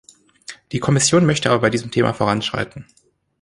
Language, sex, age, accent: German, male, 30-39, Deutschland Deutsch